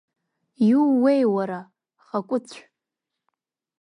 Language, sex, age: Abkhazian, female, under 19